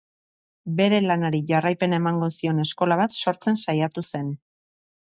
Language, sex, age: Basque, female, 40-49